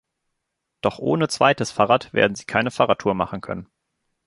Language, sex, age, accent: German, male, 30-39, Deutschland Deutsch